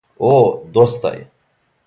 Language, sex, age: Serbian, male, 19-29